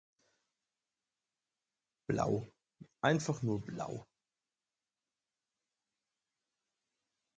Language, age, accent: German, 30-39, Deutschland Deutsch